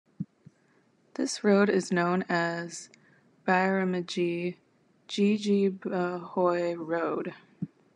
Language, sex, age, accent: English, female, 30-39, United States English